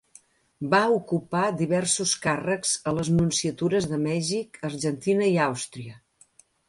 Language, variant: Catalan, Central